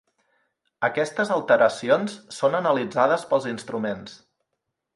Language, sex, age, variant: Catalan, male, 40-49, Central